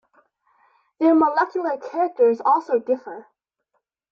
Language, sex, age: English, female, 19-29